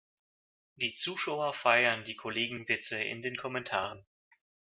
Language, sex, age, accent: German, male, 19-29, Russisch Deutsch